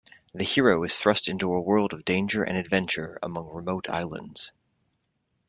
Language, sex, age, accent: English, male, 30-39, United States English